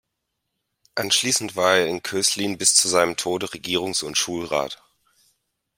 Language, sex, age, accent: German, male, 19-29, Deutschland Deutsch